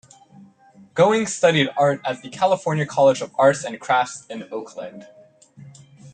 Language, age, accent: English, 19-29, United States English